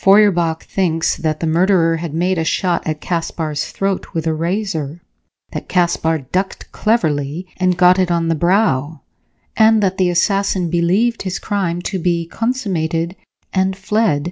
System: none